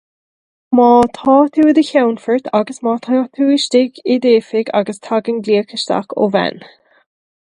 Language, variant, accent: Irish, Gaeilge na Mumhan, Cainteoir líofa, ní ó dhúchas